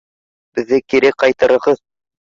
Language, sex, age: Bashkir, male, under 19